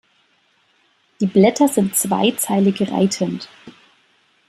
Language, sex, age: German, female, 30-39